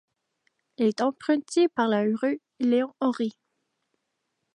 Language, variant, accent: French, Français d'Amérique du Nord, Français du Canada